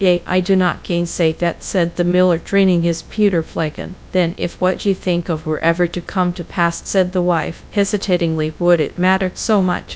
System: TTS, GradTTS